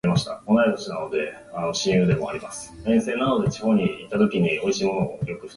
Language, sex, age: Japanese, female, 19-29